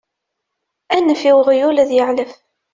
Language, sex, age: Kabyle, female, 30-39